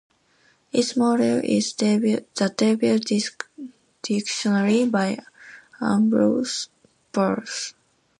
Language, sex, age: English, female, 19-29